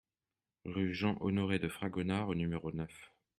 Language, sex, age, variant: French, male, 40-49, Français de métropole